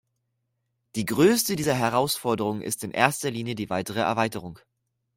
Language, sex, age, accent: German, male, under 19, Deutschland Deutsch